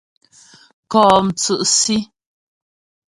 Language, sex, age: Ghomala, female, 30-39